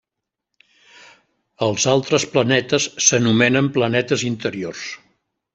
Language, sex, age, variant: Catalan, male, 70-79, Central